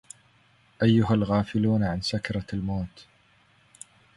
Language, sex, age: Arabic, male, 40-49